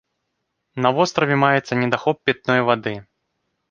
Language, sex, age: Belarusian, male, 19-29